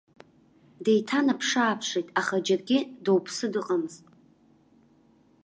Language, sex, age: Abkhazian, female, under 19